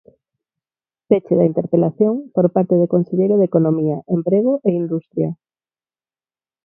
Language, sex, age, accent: Galician, female, 30-39, Neofalante